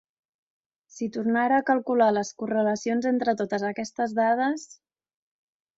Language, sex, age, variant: Catalan, female, 30-39, Central